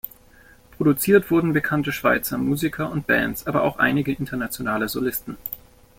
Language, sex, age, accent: German, male, 19-29, Deutschland Deutsch